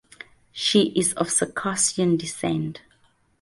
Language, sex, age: English, female, 30-39